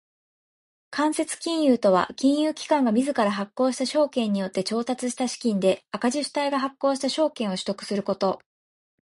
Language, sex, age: Japanese, female, 19-29